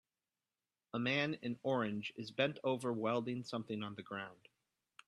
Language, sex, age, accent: English, male, 30-39, United States English